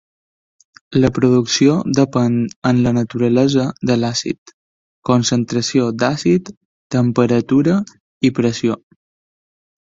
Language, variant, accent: Catalan, Balear, mallorquí; Palma